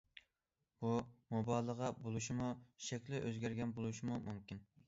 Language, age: Uyghur, 19-29